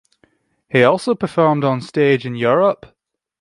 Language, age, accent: English, 19-29, United States English